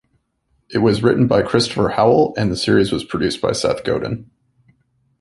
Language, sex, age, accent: English, male, 30-39, Canadian English